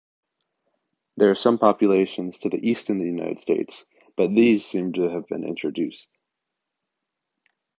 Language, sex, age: English, male, under 19